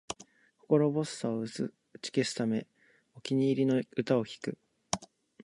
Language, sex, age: Japanese, male, 19-29